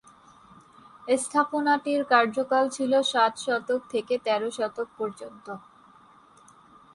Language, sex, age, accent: Bengali, female, 19-29, Native